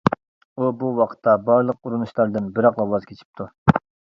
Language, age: Uyghur, 30-39